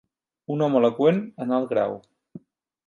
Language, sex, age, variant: Catalan, male, 30-39, Central